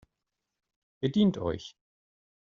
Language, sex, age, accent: German, male, 40-49, Deutschland Deutsch